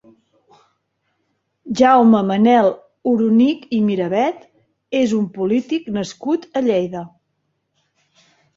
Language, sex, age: Catalan, female, 40-49